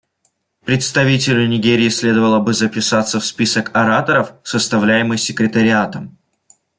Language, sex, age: Russian, male, 19-29